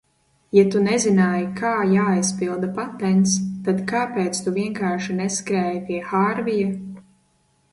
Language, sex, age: Latvian, female, 19-29